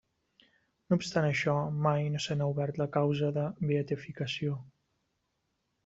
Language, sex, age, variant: Catalan, male, 30-39, Central